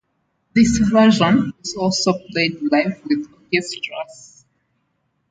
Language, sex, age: English, female, 19-29